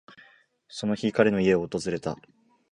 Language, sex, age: Japanese, male, 19-29